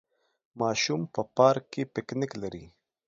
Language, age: Pashto, 30-39